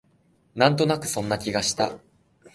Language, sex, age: Japanese, male, 19-29